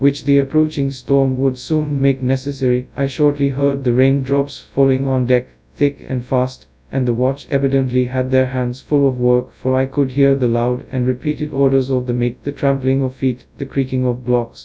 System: TTS, FastPitch